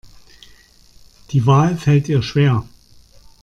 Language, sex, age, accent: German, male, 50-59, Deutschland Deutsch